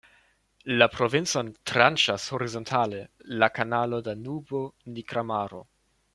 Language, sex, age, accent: Esperanto, male, 19-29, Internacia